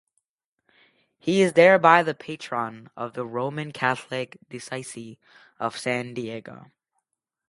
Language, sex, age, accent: English, male, under 19, United States English